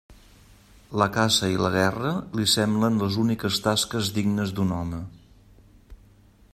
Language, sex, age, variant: Catalan, male, 50-59, Central